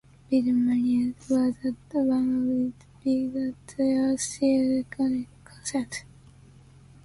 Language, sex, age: English, female, 19-29